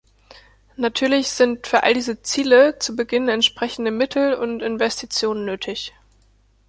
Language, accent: German, Deutschland Deutsch